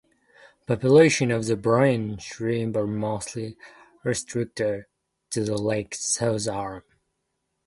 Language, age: English, 19-29